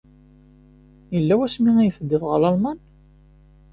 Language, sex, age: Kabyle, male, 19-29